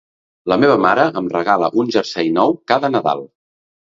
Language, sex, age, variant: Catalan, male, 40-49, Central